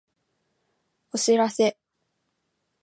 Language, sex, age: Japanese, female, 19-29